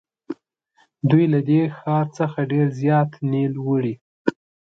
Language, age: Pashto, 19-29